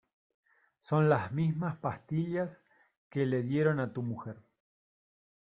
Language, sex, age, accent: Spanish, male, 30-39, Rioplatense: Argentina, Uruguay, este de Bolivia, Paraguay